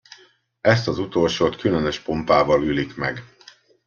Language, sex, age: Hungarian, male, 50-59